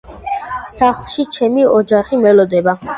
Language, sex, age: Georgian, female, 19-29